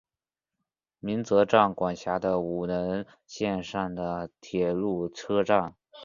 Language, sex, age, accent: Chinese, male, under 19, 出生地：浙江省